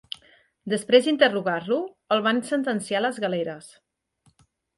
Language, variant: Catalan, Nord-Occidental